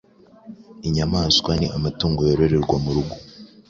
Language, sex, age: Kinyarwanda, male, 19-29